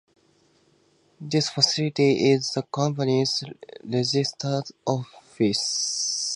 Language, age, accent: English, 19-29, United States English